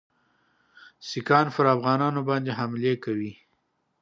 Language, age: Pashto, 40-49